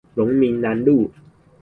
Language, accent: Chinese, 出生地：新北市